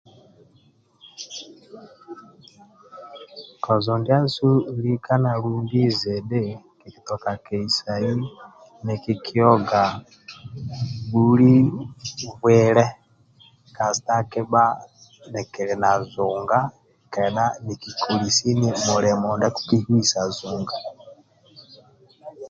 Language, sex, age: Amba (Uganda), male, 50-59